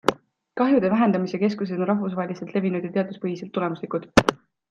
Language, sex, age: Estonian, female, 19-29